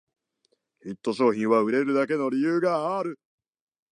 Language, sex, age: Japanese, male, 19-29